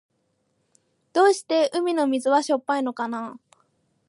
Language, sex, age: Japanese, female, 19-29